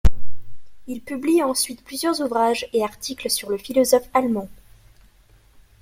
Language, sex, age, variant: French, female, 19-29, Français de métropole